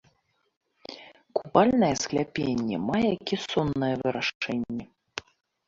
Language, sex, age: Belarusian, female, 40-49